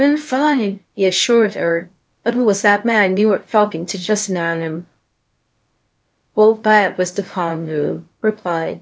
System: TTS, VITS